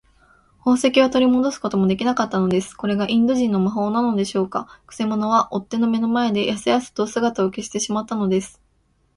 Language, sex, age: Japanese, female, 19-29